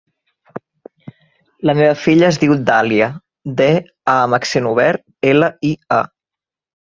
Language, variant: Catalan, Central